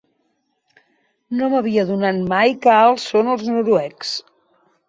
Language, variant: Catalan, Central